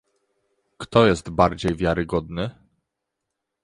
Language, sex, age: Polish, male, 30-39